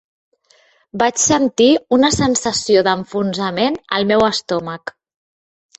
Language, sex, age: Catalan, female, 30-39